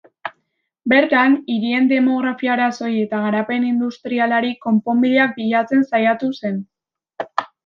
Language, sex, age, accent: Basque, female, under 19, Mendebalekoa (Araba, Bizkaia, Gipuzkoako mendebaleko herri batzuk)